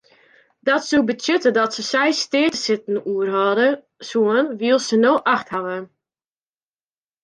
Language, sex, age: Western Frisian, female, 19-29